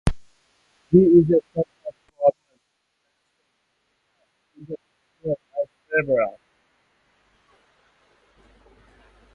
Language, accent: English, India and South Asia (India, Pakistan, Sri Lanka)